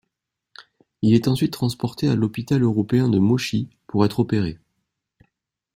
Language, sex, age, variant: French, male, 30-39, Français de métropole